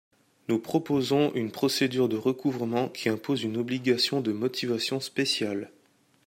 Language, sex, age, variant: French, male, 19-29, Français de métropole